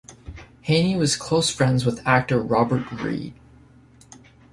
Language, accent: English, United States English